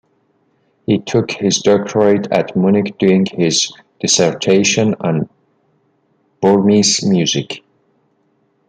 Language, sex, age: English, male, 30-39